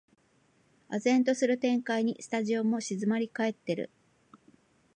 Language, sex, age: Japanese, female, 40-49